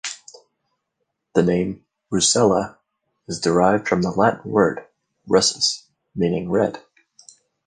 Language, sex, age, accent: English, male, 30-39, United States English